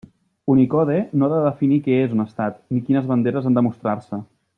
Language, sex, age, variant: Catalan, male, 30-39, Septentrional